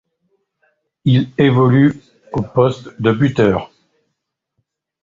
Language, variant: French, Français de métropole